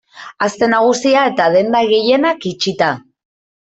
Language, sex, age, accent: Basque, female, 30-39, Mendebalekoa (Araba, Bizkaia, Gipuzkoako mendebaleko herri batzuk)